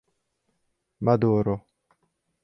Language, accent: English, United States English